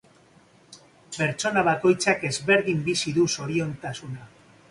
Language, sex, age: Basque, male, 50-59